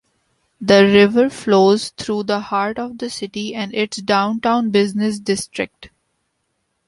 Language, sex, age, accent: English, female, 19-29, India and South Asia (India, Pakistan, Sri Lanka)